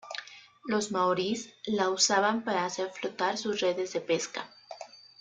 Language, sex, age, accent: Spanish, female, 19-29, México